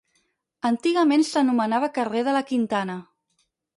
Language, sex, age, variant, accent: Catalan, female, 30-39, Central, central